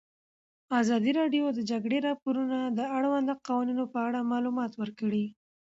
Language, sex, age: Pashto, female, 19-29